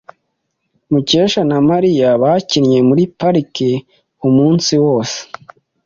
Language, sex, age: Kinyarwanda, male, 19-29